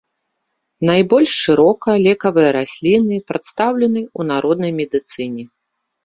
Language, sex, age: Belarusian, female, 40-49